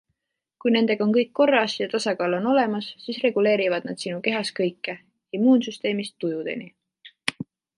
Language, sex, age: Estonian, female, 19-29